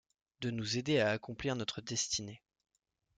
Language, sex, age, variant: French, male, 19-29, Français de métropole